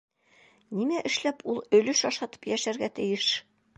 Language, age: Bashkir, 60-69